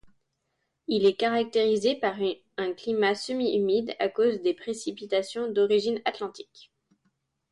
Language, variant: French, Français de métropole